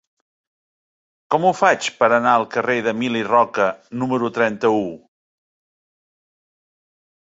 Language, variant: Catalan, Central